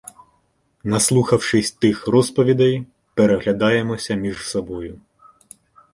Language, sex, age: Ukrainian, male, 19-29